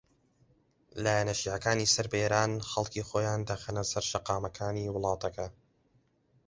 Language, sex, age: Central Kurdish, male, under 19